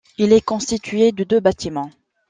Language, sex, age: French, female, 30-39